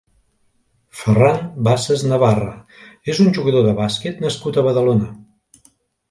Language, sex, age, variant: Catalan, male, 60-69, Central